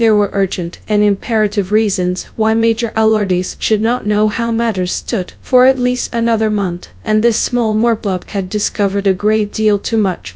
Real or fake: fake